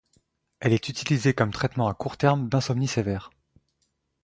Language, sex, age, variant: French, male, 19-29, Français de métropole